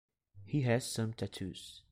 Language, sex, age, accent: English, male, 19-29, United States English